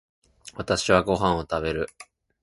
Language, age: Japanese, 19-29